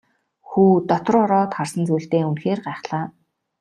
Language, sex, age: Mongolian, female, 19-29